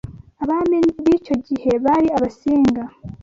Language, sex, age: Kinyarwanda, female, 19-29